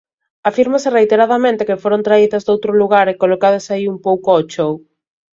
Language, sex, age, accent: Galician, female, 30-39, Central (gheada)